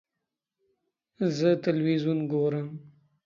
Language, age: Pashto, 19-29